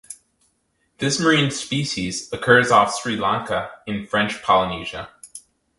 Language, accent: English, United States English